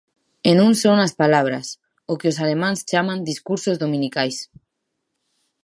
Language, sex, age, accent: Galician, female, 19-29, Normativo (estándar)